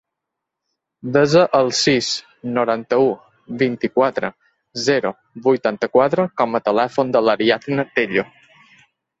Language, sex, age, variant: Catalan, male, 30-39, Balear